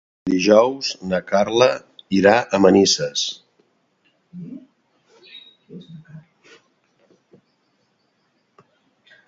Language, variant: Catalan, Central